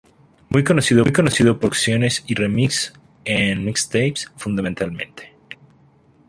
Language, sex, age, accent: Spanish, male, 30-39, México